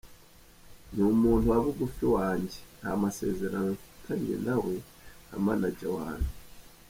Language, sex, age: Kinyarwanda, male, 30-39